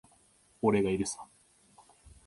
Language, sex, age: Japanese, male, 19-29